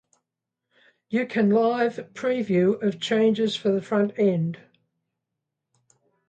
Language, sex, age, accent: English, female, 70-79, Australian English